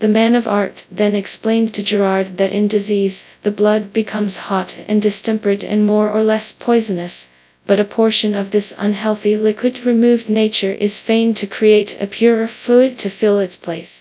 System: TTS, FastPitch